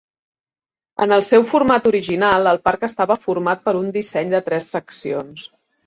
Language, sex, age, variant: Catalan, female, 40-49, Central